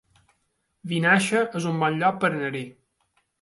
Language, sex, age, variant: Catalan, male, 30-39, Balear